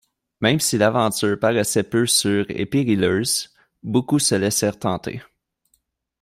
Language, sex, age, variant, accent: French, male, 19-29, Français d'Amérique du Nord, Français du Canada